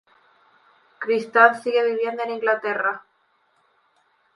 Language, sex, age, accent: Spanish, female, 19-29, España: Islas Canarias